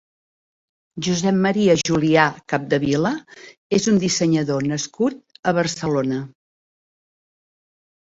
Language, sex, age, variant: Catalan, female, 60-69, Central